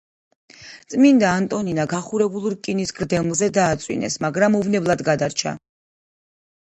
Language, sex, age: Georgian, female, 40-49